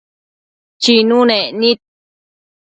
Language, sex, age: Matsés, female, 30-39